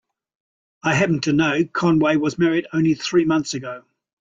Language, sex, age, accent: English, male, 60-69, New Zealand English